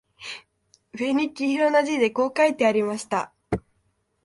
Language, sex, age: Japanese, female, 19-29